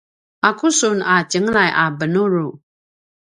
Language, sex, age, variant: Paiwan, female, 50-59, pinayuanan a kinaikacedasan (東排灣語)